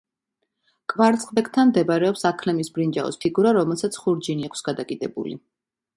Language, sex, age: Georgian, female, 30-39